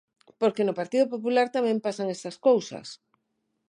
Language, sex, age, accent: Galician, female, 50-59, Atlántico (seseo e gheada)